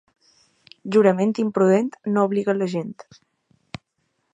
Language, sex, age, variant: Catalan, female, 19-29, Balear